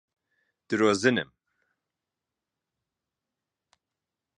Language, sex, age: Central Kurdish, male, 50-59